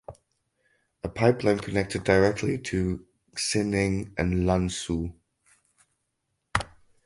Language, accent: English, England English